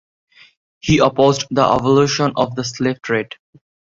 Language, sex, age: English, male, 19-29